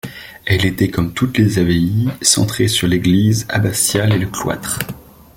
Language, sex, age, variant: French, male, 19-29, Français de métropole